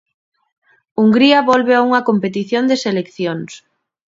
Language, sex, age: Galician, female, 30-39